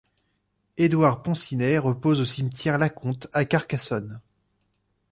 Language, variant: French, Français de métropole